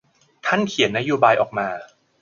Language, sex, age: Thai, male, 40-49